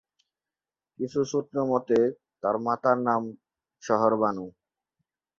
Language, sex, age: Bengali, male, 19-29